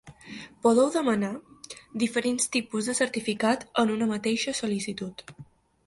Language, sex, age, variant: Catalan, female, 19-29, Balear